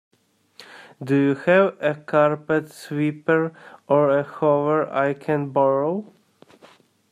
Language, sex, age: English, male, 19-29